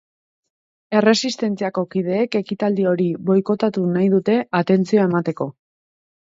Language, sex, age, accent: Basque, female, 19-29, Erdialdekoa edo Nafarra (Gipuzkoa, Nafarroa)